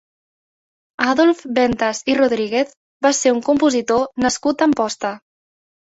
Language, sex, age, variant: Catalan, female, 19-29, Central